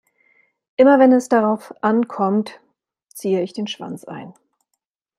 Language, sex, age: German, female, 50-59